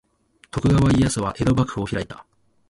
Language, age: Japanese, 40-49